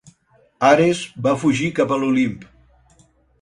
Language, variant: Catalan, Central